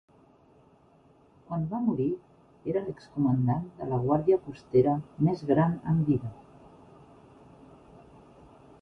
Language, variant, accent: Catalan, Central, central